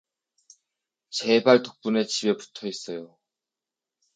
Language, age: Korean, 19-29